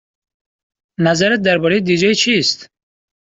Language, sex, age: Persian, male, 19-29